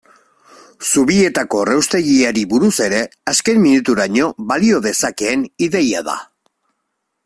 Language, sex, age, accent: Basque, male, 40-49, Mendebalekoa (Araba, Bizkaia, Gipuzkoako mendebaleko herri batzuk)